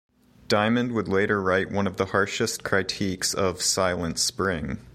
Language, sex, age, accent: English, male, 19-29, United States English